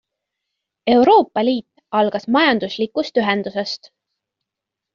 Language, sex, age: Estonian, female, 19-29